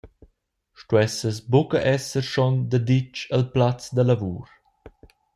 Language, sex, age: Romansh, male, 19-29